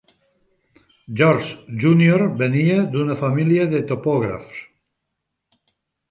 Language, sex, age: Catalan, male, 60-69